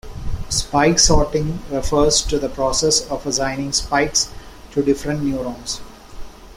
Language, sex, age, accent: English, male, 19-29, India and South Asia (India, Pakistan, Sri Lanka)